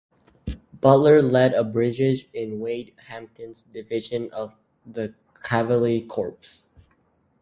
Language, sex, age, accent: English, male, under 19, United States English